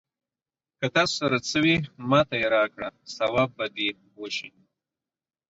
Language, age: Pashto, 30-39